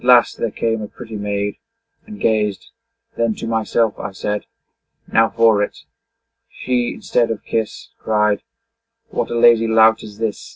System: none